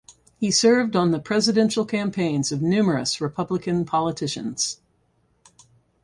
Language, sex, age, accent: English, female, 60-69, United States English